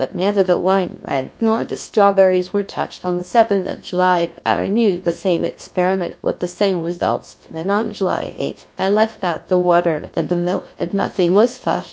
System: TTS, GlowTTS